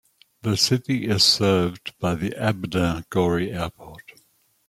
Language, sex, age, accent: English, male, 60-69, Australian English